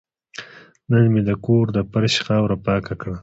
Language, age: Pashto, 19-29